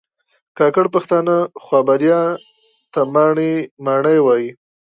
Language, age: Pashto, 19-29